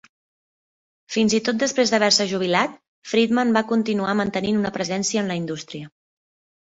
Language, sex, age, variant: Catalan, female, 30-39, Central